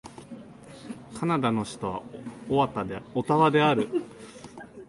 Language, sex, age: Japanese, male, under 19